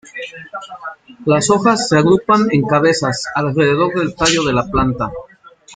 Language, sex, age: Spanish, male, 40-49